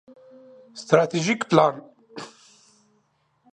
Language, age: Pashto, 40-49